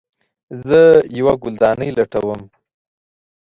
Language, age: Pashto, 19-29